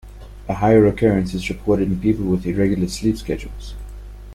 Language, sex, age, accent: English, male, 30-39, Southern African (South Africa, Zimbabwe, Namibia)